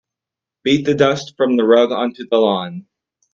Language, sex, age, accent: English, male, 19-29, United States English